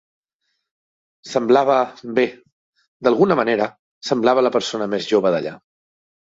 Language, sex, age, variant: Catalan, male, 30-39, Central